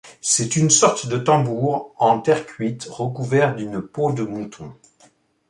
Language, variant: French, Français de métropole